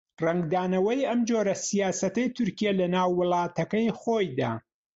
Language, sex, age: Central Kurdish, male, 40-49